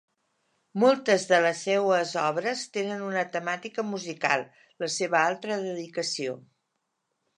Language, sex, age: Catalan, female, 60-69